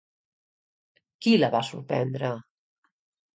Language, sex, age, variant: Catalan, female, 50-59, Central